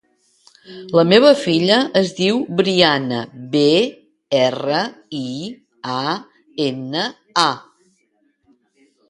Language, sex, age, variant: Catalan, female, 60-69, Central